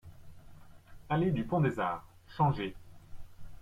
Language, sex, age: French, male, 30-39